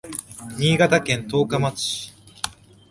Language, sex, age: Japanese, male, 19-29